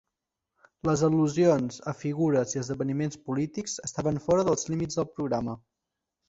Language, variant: Catalan, Central